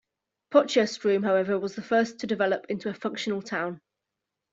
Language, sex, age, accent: English, female, 40-49, England English